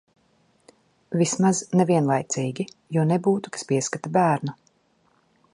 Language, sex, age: Latvian, female, 40-49